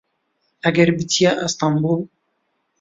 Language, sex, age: Central Kurdish, male, 19-29